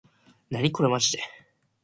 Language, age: Japanese, under 19